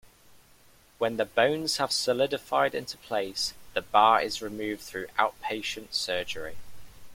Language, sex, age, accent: English, male, 19-29, England English